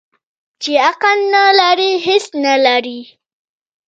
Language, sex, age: Pashto, female, under 19